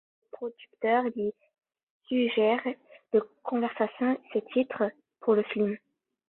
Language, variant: French, Français de métropole